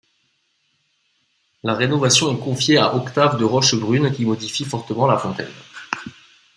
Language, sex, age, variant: French, male, 30-39, Français de métropole